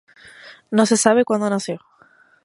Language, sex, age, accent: Spanish, female, 19-29, España: Islas Canarias